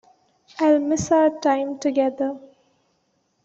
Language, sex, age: English, female, 19-29